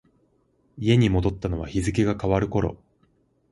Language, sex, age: Japanese, male, 19-29